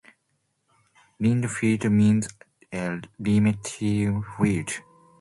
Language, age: English, 19-29